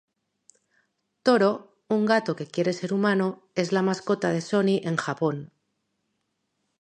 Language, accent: Spanish, España: Norte peninsular (Asturias, Castilla y León, Cantabria, País Vasco, Navarra, Aragón, La Rioja, Guadalajara, Cuenca)